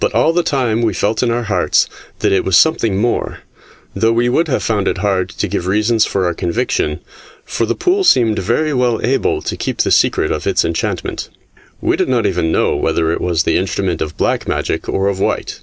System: none